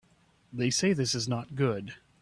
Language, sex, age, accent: English, male, 30-39, United States English